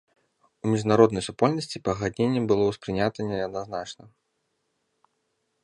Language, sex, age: Belarusian, male, 30-39